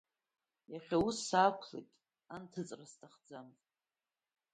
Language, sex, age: Abkhazian, female, 30-39